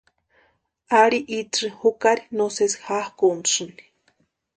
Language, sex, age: Western Highland Purepecha, female, 19-29